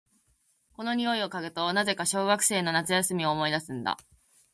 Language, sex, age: Japanese, female, 19-29